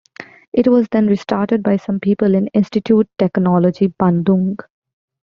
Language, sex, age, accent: English, female, 19-29, United States English